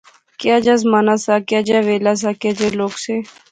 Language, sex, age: Pahari-Potwari, female, 19-29